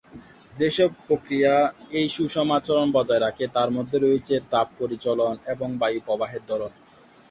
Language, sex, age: Bengali, male, 19-29